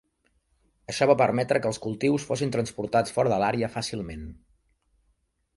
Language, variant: Catalan, Central